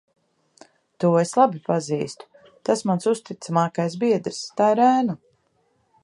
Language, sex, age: Latvian, female, 40-49